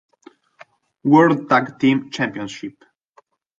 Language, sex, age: Italian, male, 19-29